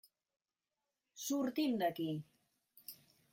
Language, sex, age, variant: Catalan, female, 60-69, Central